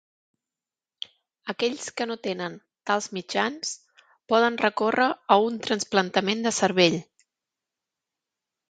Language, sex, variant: Catalan, female, Central